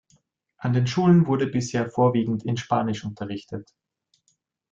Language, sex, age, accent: German, male, 30-39, Österreichisches Deutsch